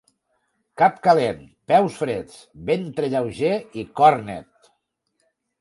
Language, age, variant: Catalan, 60-69, Tortosí